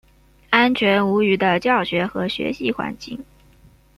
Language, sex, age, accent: Chinese, female, 19-29, 出生地：江西省